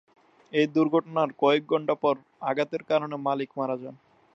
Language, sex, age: Bengali, male, 19-29